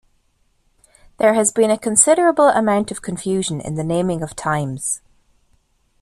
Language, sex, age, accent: English, female, 30-39, Irish English